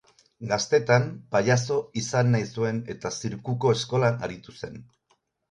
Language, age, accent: Basque, 60-69, Erdialdekoa edo Nafarra (Gipuzkoa, Nafarroa)